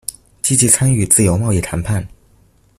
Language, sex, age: Chinese, male, under 19